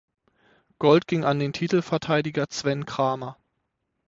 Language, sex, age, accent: German, male, 30-39, Deutschland Deutsch